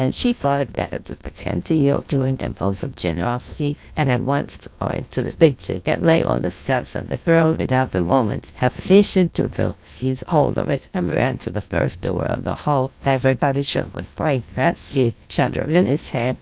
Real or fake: fake